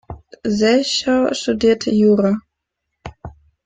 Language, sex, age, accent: German, female, 19-29, Deutschland Deutsch